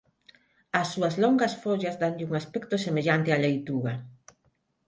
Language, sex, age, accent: Galician, female, 50-59, Neofalante